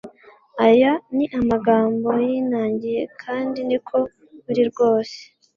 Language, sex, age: Kinyarwanda, female, 19-29